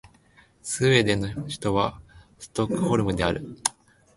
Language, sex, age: Japanese, male, 19-29